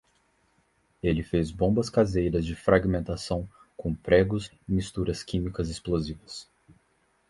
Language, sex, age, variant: Portuguese, male, 19-29, Portuguese (Brasil)